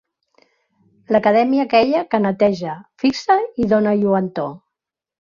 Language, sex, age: Catalan, female, 60-69